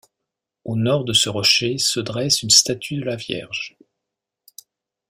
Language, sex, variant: French, male, Français de métropole